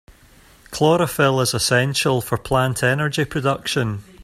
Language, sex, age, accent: English, male, 40-49, Scottish English